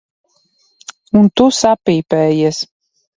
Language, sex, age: Latvian, female, 30-39